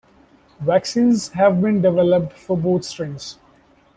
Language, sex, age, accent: English, male, 19-29, India and South Asia (India, Pakistan, Sri Lanka)